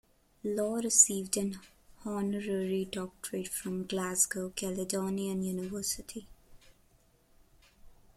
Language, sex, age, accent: English, female, 19-29, India and South Asia (India, Pakistan, Sri Lanka)